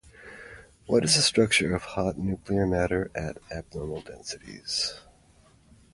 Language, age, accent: English, 40-49, United States English